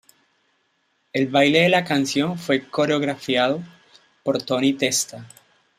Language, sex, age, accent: Spanish, male, 30-39, Andino-Pacífico: Colombia, Perú, Ecuador, oeste de Bolivia y Venezuela andina